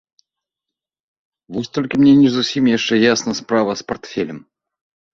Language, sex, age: Belarusian, male, 30-39